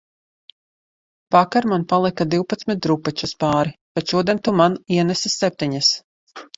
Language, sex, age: Latvian, female, 30-39